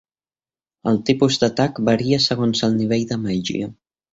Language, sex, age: Catalan, male, 19-29